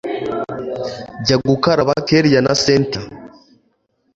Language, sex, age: Kinyarwanda, male, under 19